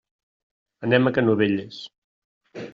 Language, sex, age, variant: Catalan, male, 60-69, Central